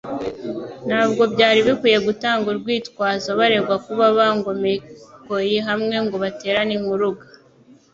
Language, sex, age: Kinyarwanda, female, 30-39